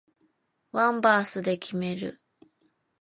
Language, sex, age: Japanese, female, 19-29